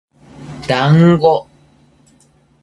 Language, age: Japanese, 30-39